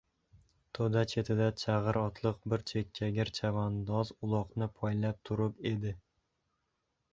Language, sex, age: Uzbek, male, 19-29